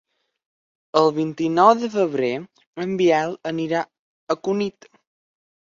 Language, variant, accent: Catalan, Balear, balear